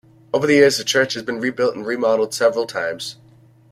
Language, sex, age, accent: English, male, 30-39, United States English